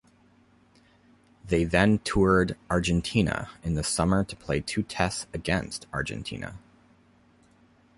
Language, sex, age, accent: English, male, 30-39, Canadian English